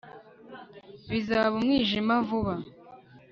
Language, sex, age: Kinyarwanda, female, 19-29